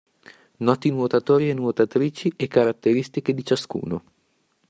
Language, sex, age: Italian, male, under 19